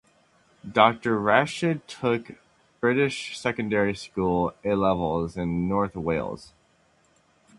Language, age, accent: English, 19-29, United States English